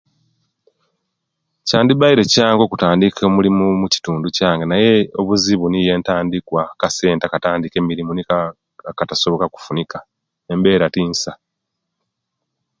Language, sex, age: Kenyi, male, 50-59